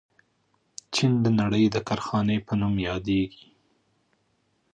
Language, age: Pashto, 30-39